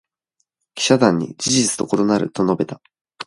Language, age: Japanese, 19-29